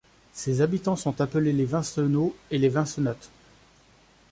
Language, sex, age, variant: French, male, 30-39, Français de métropole